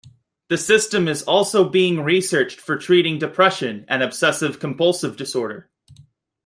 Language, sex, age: English, male, 19-29